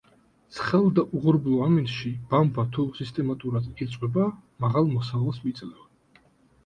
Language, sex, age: Georgian, male, 19-29